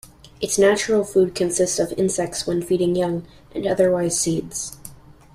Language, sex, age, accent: English, male, under 19, United States English